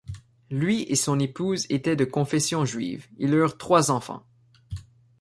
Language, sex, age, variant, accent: French, male, 19-29, Français d'Amérique du Nord, Français du Canada